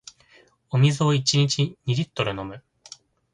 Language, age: Japanese, 19-29